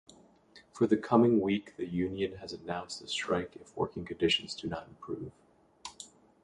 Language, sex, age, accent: English, male, 19-29, United States English